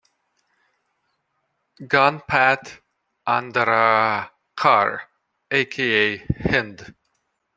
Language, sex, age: English, male, 40-49